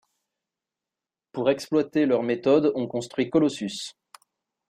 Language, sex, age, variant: French, male, 19-29, Français de métropole